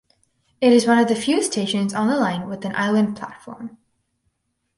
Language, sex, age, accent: English, female, under 19, United States English